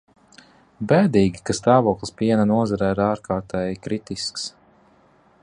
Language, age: Latvian, 19-29